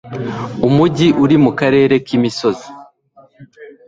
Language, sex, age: Kinyarwanda, male, 19-29